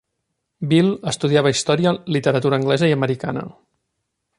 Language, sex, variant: Catalan, male, Central